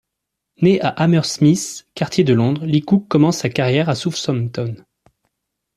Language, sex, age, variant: French, male, 19-29, Français de métropole